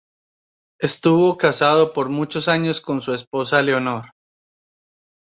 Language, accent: Spanish, Andino-Pacífico: Colombia, Perú, Ecuador, oeste de Bolivia y Venezuela andina